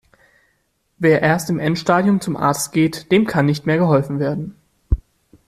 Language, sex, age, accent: German, male, under 19, Deutschland Deutsch